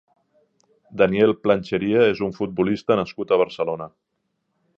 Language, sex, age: Catalan, male, 40-49